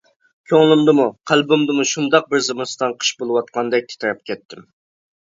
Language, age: Uyghur, 19-29